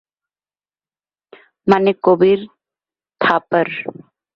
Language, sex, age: Bengali, female, 19-29